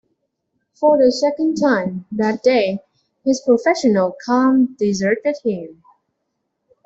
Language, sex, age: English, female, under 19